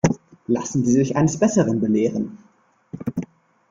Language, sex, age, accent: German, male, 19-29, Deutschland Deutsch